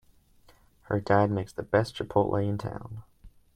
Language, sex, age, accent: English, male, 19-29, United States English